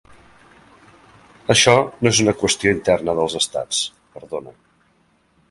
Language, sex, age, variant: Catalan, male, 40-49, Central